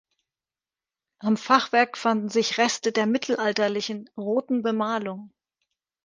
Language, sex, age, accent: German, female, 50-59, Deutschland Deutsch